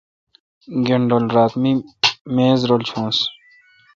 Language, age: Kalkoti, 19-29